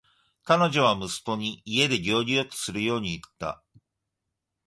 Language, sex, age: Japanese, male, 40-49